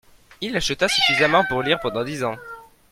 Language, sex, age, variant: French, male, under 19, Français de métropole